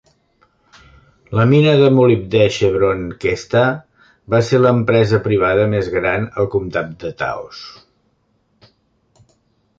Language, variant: Catalan, Central